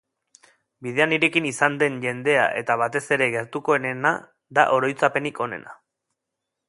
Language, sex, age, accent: Basque, male, 30-39, Erdialdekoa edo Nafarra (Gipuzkoa, Nafarroa)